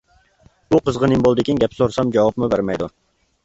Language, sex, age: Uyghur, male, 19-29